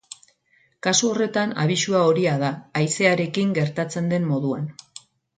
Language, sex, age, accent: Basque, female, 50-59, Erdialdekoa edo Nafarra (Gipuzkoa, Nafarroa)